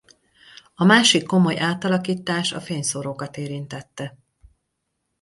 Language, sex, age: Hungarian, female, 40-49